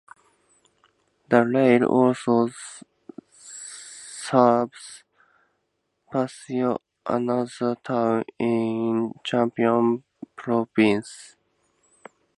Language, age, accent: English, 19-29, United States English